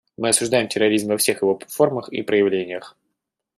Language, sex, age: Russian, male, 19-29